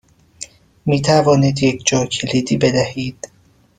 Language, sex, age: Persian, male, 30-39